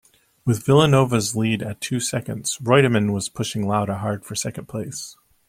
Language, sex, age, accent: English, male, 30-39, United States English